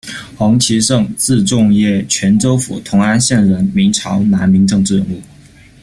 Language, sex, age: Chinese, male, 19-29